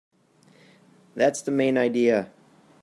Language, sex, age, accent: English, male, 30-39, United States English